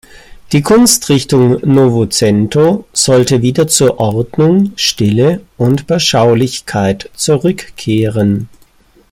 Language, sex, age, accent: German, male, 50-59, Deutschland Deutsch